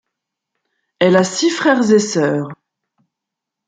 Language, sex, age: French, female, 40-49